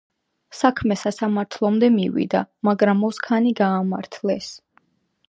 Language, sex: Georgian, female